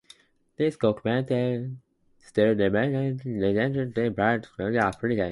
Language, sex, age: English, male, 19-29